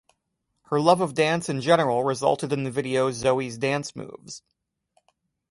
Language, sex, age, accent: English, male, 30-39, United States English